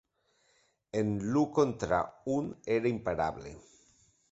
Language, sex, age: Catalan, male, 40-49